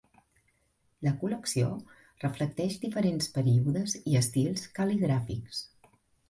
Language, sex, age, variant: Catalan, female, 40-49, Central